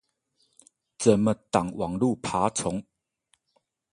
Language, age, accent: Chinese, 30-39, 出生地：宜蘭縣